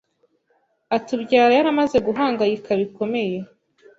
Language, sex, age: Kinyarwanda, female, 19-29